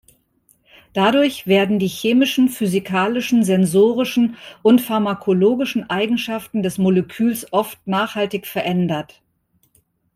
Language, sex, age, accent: German, female, 50-59, Deutschland Deutsch